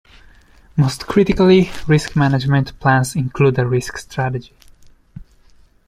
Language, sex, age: English, male, 30-39